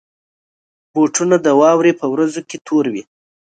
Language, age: Pashto, 30-39